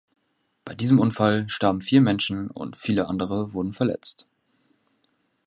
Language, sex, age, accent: German, male, 19-29, Deutschland Deutsch